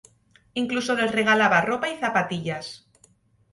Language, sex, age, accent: Spanish, female, 19-29, España: Centro-Sur peninsular (Madrid, Toledo, Castilla-La Mancha)